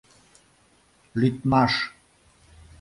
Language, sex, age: Mari, male, 60-69